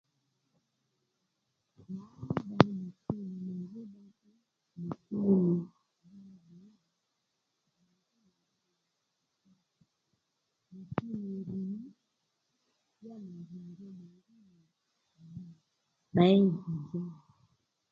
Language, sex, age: Lendu, female, 30-39